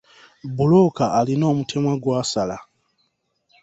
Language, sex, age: Ganda, male, 30-39